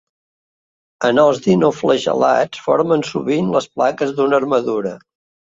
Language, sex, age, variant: Catalan, male, 60-69, Central